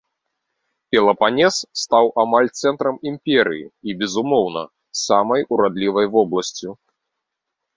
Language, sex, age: Belarusian, male, 30-39